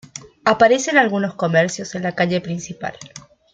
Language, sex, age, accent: Spanish, female, 30-39, Rioplatense: Argentina, Uruguay, este de Bolivia, Paraguay